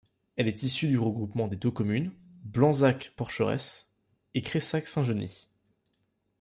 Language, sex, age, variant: French, male, 19-29, Français de métropole